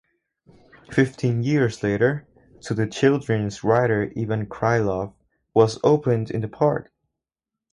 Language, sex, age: English, male, under 19